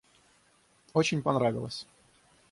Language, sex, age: Russian, male, 30-39